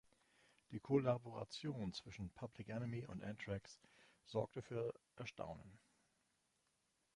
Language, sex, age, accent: German, male, 40-49, Deutschland Deutsch